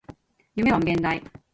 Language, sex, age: Japanese, female, 40-49